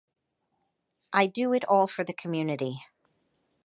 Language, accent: English, United States English